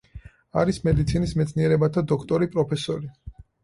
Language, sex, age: Georgian, male, 30-39